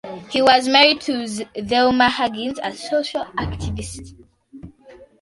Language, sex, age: English, male, 19-29